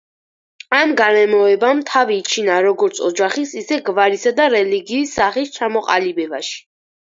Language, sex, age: Georgian, female, under 19